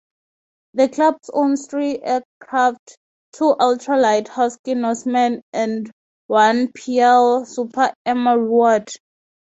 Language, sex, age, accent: English, female, 19-29, Southern African (South Africa, Zimbabwe, Namibia)